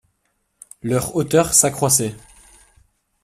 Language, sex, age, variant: French, male, 19-29, Français de métropole